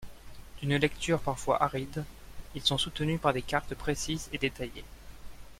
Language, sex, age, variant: French, male, 19-29, Français de métropole